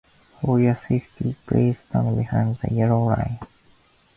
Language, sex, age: Japanese, male, 19-29